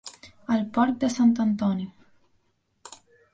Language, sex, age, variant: Catalan, female, under 19, Central